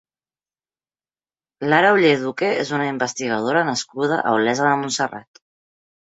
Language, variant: Catalan, Central